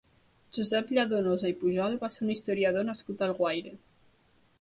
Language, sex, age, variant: Catalan, female, 19-29, Nord-Occidental